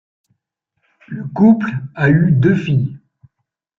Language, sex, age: French, male, 60-69